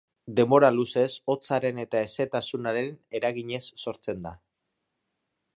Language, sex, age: Basque, male, 30-39